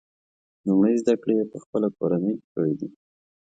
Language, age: Pashto, 19-29